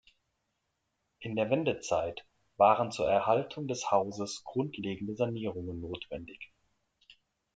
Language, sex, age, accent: German, male, 40-49, Deutschland Deutsch